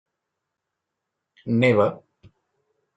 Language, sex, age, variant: Catalan, male, 30-39, Central